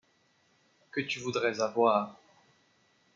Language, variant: French, Français de métropole